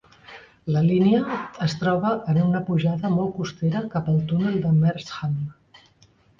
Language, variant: Catalan, Central